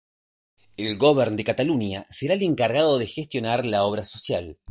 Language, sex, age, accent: Spanish, male, 40-49, Rioplatense: Argentina, Uruguay, este de Bolivia, Paraguay